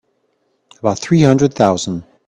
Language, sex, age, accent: English, male, 40-49, United States English